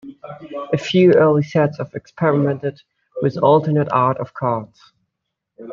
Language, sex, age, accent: English, male, 19-29, United States English